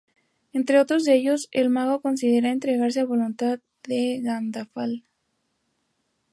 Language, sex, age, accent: Spanish, female, 19-29, México